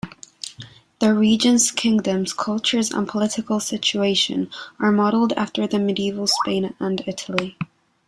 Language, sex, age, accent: English, female, under 19, England English